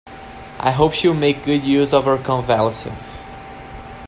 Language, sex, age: English, male, 19-29